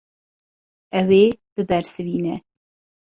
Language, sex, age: Kurdish, female, 30-39